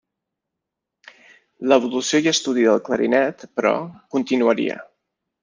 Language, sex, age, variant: Catalan, male, 30-39, Balear